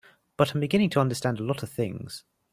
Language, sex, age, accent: English, male, 19-29, England English